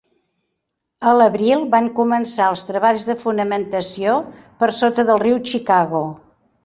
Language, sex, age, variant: Catalan, female, 70-79, Central